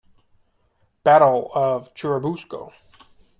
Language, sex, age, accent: English, male, 30-39, United States English